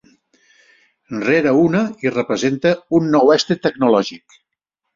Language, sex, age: Catalan, male, 70-79